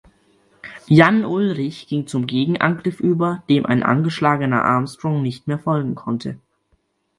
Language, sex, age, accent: German, male, under 19, Deutschland Deutsch